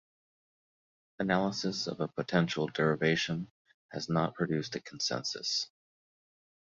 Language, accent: English, United States English